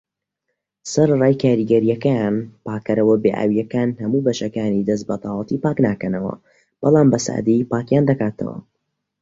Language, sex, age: Central Kurdish, female, under 19